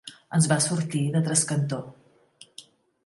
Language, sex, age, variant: Catalan, female, 50-59, Central